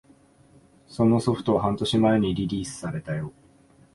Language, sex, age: Japanese, male, 19-29